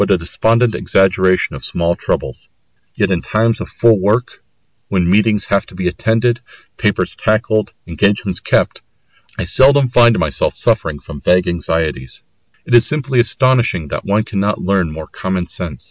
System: none